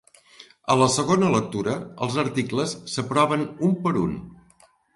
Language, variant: Catalan, Central